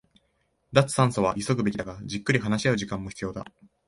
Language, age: Japanese, 19-29